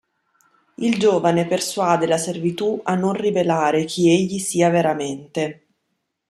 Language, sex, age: Italian, female, 19-29